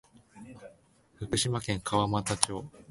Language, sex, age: Japanese, male, 19-29